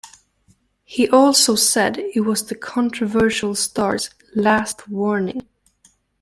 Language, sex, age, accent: English, female, 19-29, England English